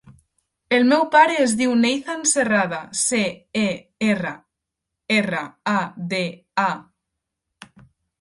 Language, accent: Catalan, nord-occidental; valencià